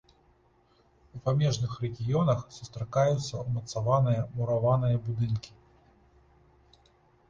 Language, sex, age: Belarusian, male, 40-49